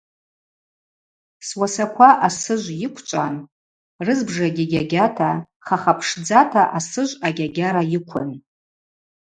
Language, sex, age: Abaza, female, 40-49